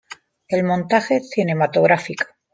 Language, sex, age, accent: Spanish, female, 40-49, España: Sur peninsular (Andalucia, Extremadura, Murcia)